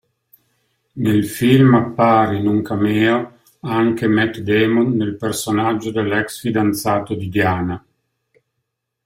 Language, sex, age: Italian, male, 60-69